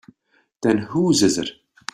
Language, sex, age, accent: English, male, 60-69, Irish English